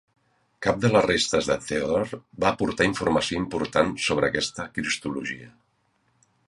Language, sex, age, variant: Catalan, male, 50-59, Central